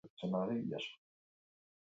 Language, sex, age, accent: Basque, female, 40-49, Mendebalekoa (Araba, Bizkaia, Gipuzkoako mendebaleko herri batzuk)